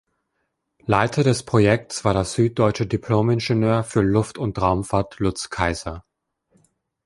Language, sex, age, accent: German, male, 19-29, Österreichisches Deutsch